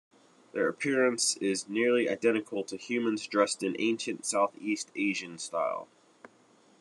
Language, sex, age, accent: English, male, 19-29, United States English